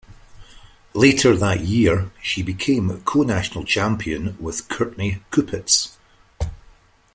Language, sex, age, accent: English, male, 50-59, Scottish English